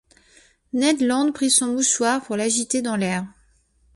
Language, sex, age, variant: French, female, 40-49, Français de métropole